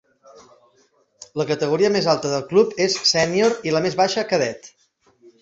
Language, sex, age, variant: Catalan, male, 30-39, Central